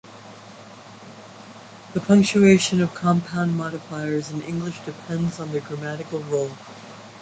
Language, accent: English, United States English